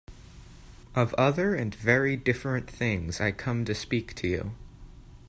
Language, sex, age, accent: English, male, 19-29, United States English